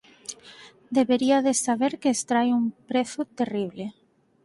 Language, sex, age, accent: Galician, female, 19-29, Normativo (estándar)